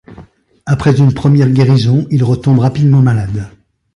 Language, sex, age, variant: French, male, 70-79, Français de métropole